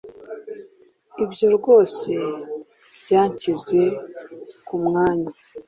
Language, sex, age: Kinyarwanda, female, 30-39